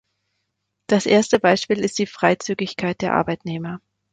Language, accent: German, Deutschland Deutsch